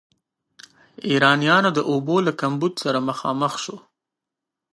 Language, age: Pashto, 19-29